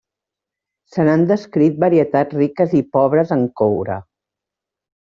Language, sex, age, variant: Catalan, female, 50-59, Central